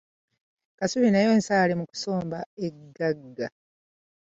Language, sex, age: Ganda, female, 50-59